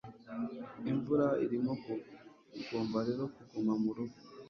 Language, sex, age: Kinyarwanda, male, 30-39